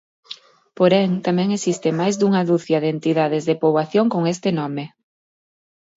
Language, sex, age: Galician, female, 30-39